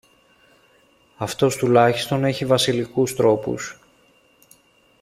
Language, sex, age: Greek, male, 40-49